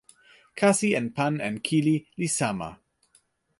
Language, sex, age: Toki Pona, male, 30-39